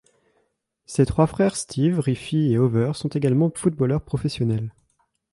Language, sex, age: French, male, under 19